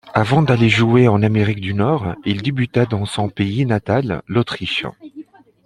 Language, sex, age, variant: French, male, 30-39, Français de métropole